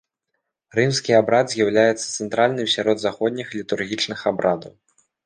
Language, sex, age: Belarusian, male, 19-29